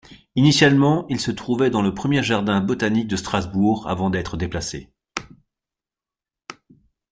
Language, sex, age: French, male, 40-49